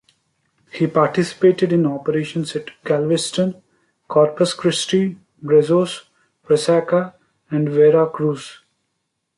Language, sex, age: English, male, 19-29